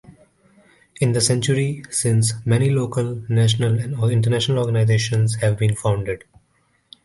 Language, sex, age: English, male, 19-29